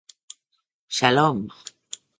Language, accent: English, England English